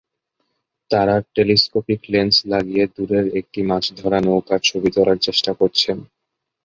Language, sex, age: Bengali, male, 19-29